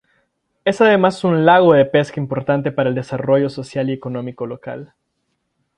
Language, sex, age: Spanish, female, 19-29